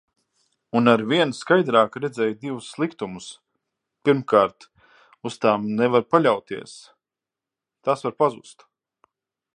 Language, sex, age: Latvian, male, 30-39